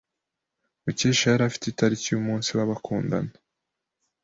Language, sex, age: Kinyarwanda, male, 19-29